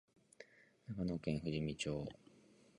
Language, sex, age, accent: Japanese, male, 19-29, 標準語